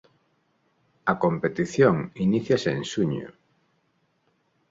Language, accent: Galician, Neofalante